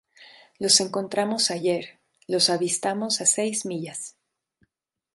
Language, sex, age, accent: Spanish, female, 40-49, México; Andino-Pacífico: Colombia, Perú, Ecuador, oeste de Bolivia y Venezuela andina